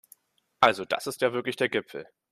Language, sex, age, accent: German, male, 19-29, Deutschland Deutsch